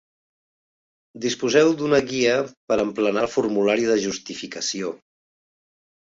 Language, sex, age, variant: Catalan, male, 50-59, Central